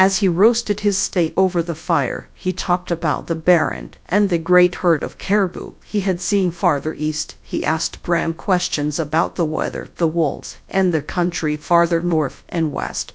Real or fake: fake